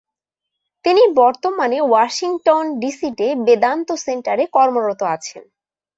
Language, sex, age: Bengali, female, 19-29